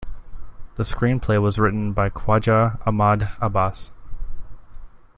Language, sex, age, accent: English, male, 19-29, United States English